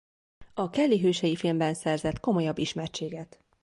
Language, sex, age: Hungarian, female, 19-29